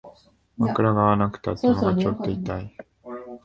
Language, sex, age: Japanese, male, 19-29